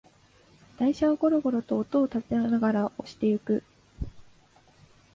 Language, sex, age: Japanese, female, 19-29